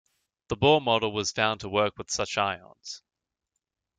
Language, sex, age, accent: English, male, 19-29, Australian English